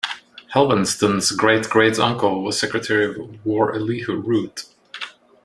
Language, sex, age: English, male, 30-39